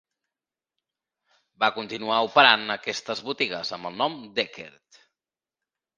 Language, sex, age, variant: Catalan, male, 19-29, Central